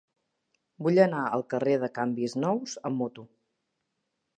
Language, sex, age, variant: Catalan, female, 40-49, Central